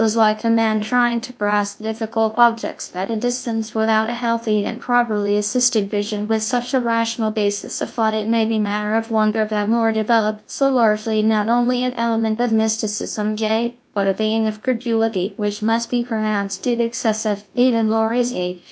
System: TTS, GlowTTS